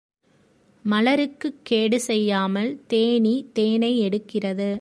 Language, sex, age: Tamil, female, 30-39